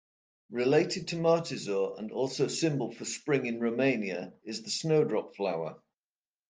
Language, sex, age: English, male, 50-59